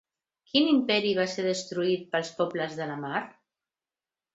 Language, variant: Catalan, Central